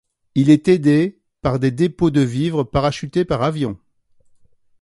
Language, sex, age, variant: French, male, 60-69, Français de métropole